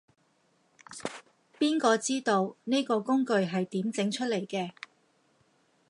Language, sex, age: Cantonese, female, 40-49